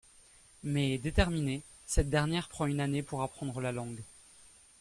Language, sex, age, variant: French, male, 30-39, Français de métropole